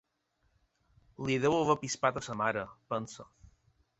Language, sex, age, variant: Catalan, male, 30-39, Balear